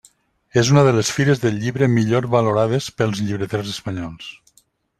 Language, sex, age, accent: Catalan, male, 50-59, valencià